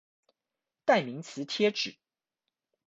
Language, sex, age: Chinese, male, 19-29